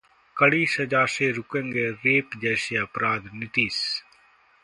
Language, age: Hindi, 40-49